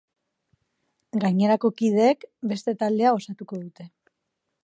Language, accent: Basque, Erdialdekoa edo Nafarra (Gipuzkoa, Nafarroa)